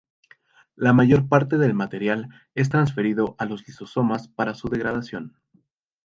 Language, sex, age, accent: Spanish, male, 19-29, México